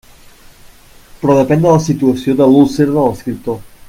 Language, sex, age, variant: Catalan, male, 30-39, Central